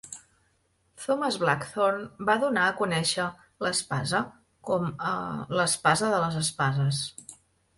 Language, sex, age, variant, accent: Catalan, female, 30-39, Central, nord-oriental; Empordanès